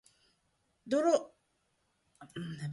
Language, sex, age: Japanese, female, 50-59